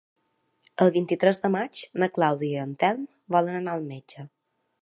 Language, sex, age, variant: Catalan, female, 30-39, Balear